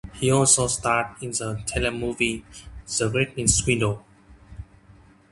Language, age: English, 19-29